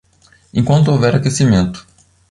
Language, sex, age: Portuguese, male, 19-29